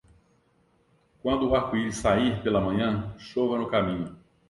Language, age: Portuguese, 40-49